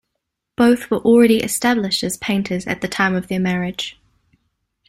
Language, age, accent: English, 19-29, New Zealand English